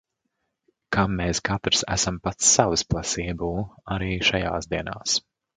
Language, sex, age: Latvian, male, 40-49